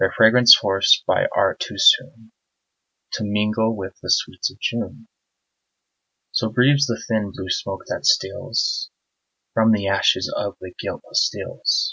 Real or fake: real